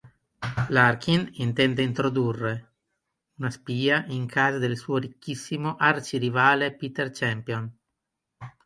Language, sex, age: Italian, male, 40-49